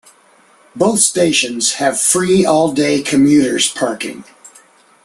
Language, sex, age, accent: English, male, 50-59, United States English